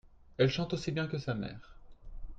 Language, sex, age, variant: French, male, 30-39, Français de métropole